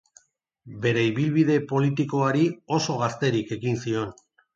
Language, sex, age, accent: Basque, male, 50-59, Mendebalekoa (Araba, Bizkaia, Gipuzkoako mendebaleko herri batzuk)